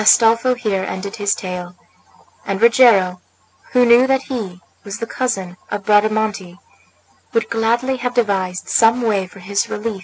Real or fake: real